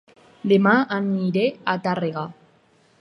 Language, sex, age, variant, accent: Catalan, female, under 19, Alacantí, valencià